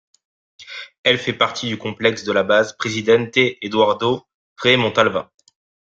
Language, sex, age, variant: French, male, 19-29, Français de métropole